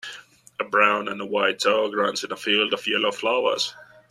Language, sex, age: English, male, 19-29